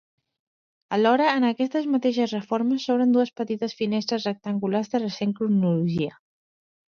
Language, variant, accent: Catalan, Central, central